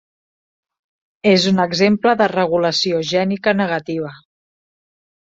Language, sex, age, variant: Catalan, female, 40-49, Central